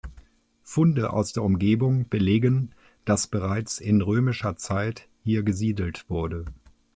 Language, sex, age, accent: German, male, 50-59, Deutschland Deutsch